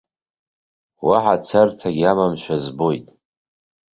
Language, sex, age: Abkhazian, male, 40-49